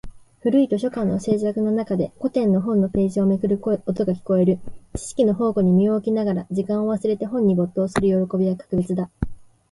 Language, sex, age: Japanese, female, 19-29